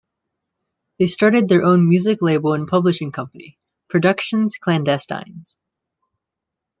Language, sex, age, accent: English, male, 19-29, United States English